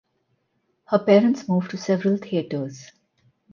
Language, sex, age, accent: English, female, 40-49, India and South Asia (India, Pakistan, Sri Lanka)